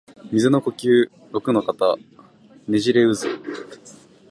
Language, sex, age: Japanese, male, 19-29